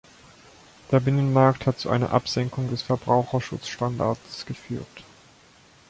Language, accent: German, Deutschland Deutsch